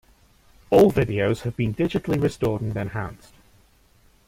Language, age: English, 30-39